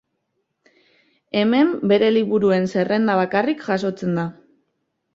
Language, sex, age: Basque, female, 19-29